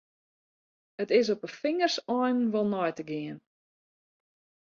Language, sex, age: Western Frisian, female, 40-49